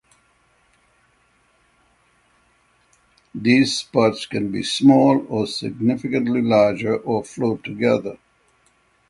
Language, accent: English, United States English